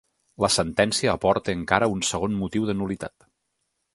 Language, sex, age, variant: Catalan, male, 30-39, Nord-Occidental